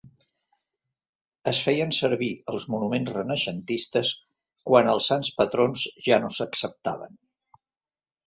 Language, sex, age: Catalan, male, 70-79